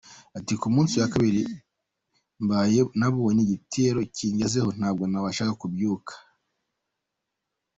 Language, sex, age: Kinyarwanda, male, 19-29